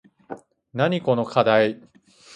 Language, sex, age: Japanese, male, under 19